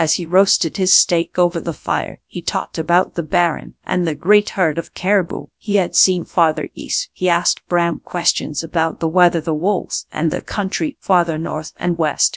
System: TTS, GradTTS